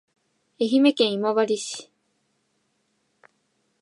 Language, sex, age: Japanese, female, 19-29